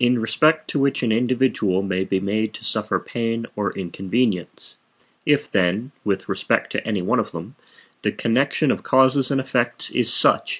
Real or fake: real